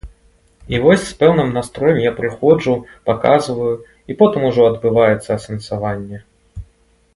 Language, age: Belarusian, 19-29